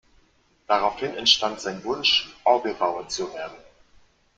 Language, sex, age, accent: German, male, 19-29, Deutschland Deutsch